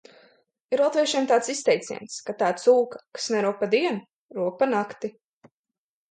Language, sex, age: Latvian, female, under 19